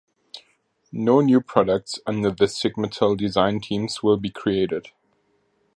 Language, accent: English, Australian English